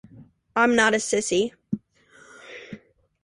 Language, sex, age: English, female, under 19